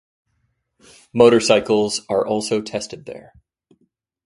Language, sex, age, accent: English, male, 30-39, United States English